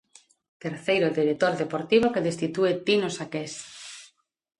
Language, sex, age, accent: Galician, female, 40-49, Normativo (estándar)